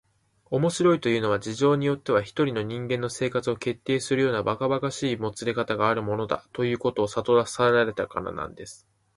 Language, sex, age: Japanese, male, 19-29